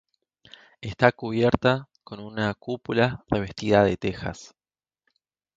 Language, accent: Spanish, Rioplatense: Argentina, Uruguay, este de Bolivia, Paraguay